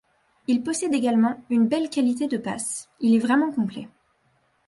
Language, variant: French, Français de métropole